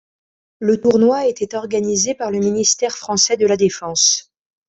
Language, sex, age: French, female, 50-59